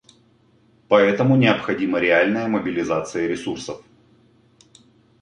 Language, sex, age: Russian, male, 40-49